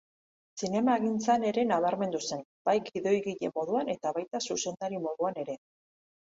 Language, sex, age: Basque, female, 40-49